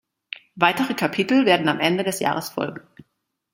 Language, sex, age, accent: German, female, 40-49, Deutschland Deutsch